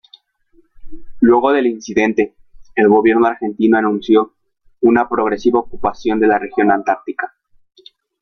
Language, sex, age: Spanish, female, 19-29